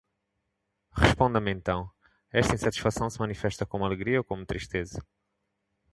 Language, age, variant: Portuguese, 40-49, Portuguese (Portugal)